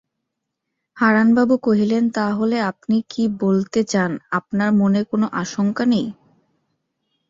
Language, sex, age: Bengali, female, 19-29